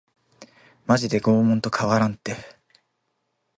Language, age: Japanese, 19-29